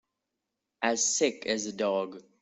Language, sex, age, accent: English, male, under 19, India and South Asia (India, Pakistan, Sri Lanka)